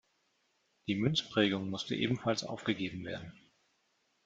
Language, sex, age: German, male, 30-39